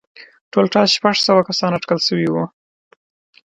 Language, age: Pashto, 19-29